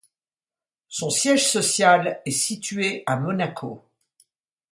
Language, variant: French, Français de métropole